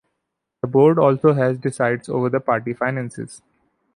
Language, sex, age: English, male, 19-29